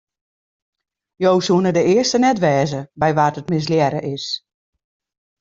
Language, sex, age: Western Frisian, female, 60-69